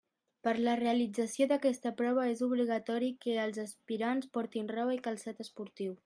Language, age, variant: Catalan, under 19, Central